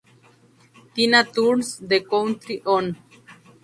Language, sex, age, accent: Spanish, female, 30-39, México